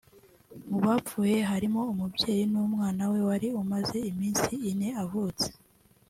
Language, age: Kinyarwanda, 19-29